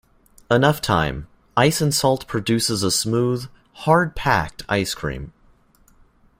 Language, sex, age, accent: English, male, 19-29, United States English